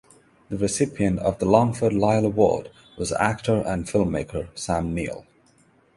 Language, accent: English, England English; India and South Asia (India, Pakistan, Sri Lanka)